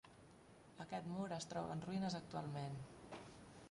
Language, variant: Catalan, Central